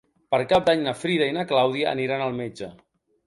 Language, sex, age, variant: Catalan, male, 50-59, Balear